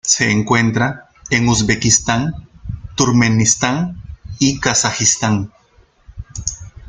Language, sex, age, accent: Spanish, male, 40-49, Andino-Pacífico: Colombia, Perú, Ecuador, oeste de Bolivia y Venezuela andina